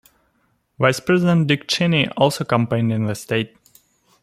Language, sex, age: English, male, 19-29